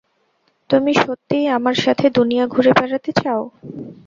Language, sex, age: Bengali, female, 19-29